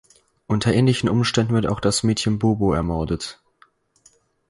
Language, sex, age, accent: German, male, under 19, Deutschland Deutsch